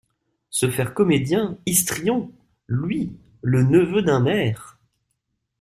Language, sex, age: French, male, 19-29